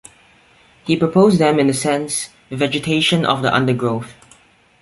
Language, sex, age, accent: English, male, under 19, Singaporean English